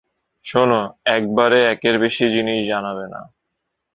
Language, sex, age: Bengali, male, 19-29